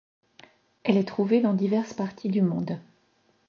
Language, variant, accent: French, Français d'Europe, Français de Suisse